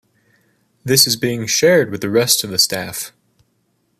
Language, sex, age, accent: English, male, 30-39, United States English